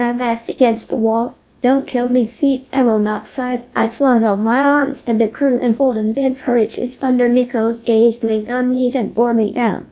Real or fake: fake